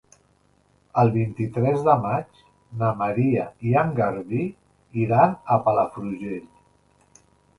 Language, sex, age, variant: Catalan, male, 50-59, Central